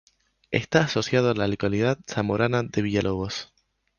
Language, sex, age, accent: Spanish, male, 19-29, España: Islas Canarias